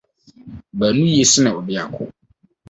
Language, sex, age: Akan, male, 30-39